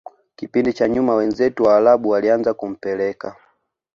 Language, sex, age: Swahili, male, 19-29